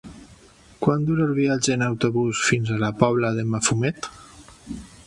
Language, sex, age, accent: Catalan, male, 40-49, valencià